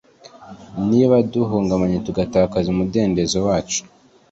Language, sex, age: Kinyarwanda, male, 19-29